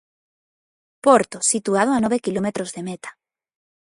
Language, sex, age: Galician, female, 30-39